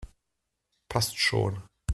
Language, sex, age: German, male, 40-49